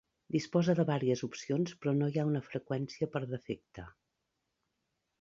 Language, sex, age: Catalan, female, 50-59